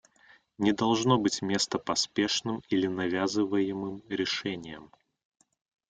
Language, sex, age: Russian, male, 30-39